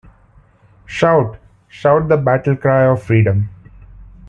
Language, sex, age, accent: English, male, 30-39, India and South Asia (India, Pakistan, Sri Lanka)